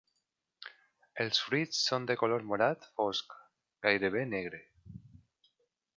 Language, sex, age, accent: Catalan, male, 19-29, valencià